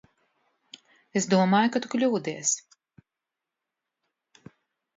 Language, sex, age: Latvian, female, 50-59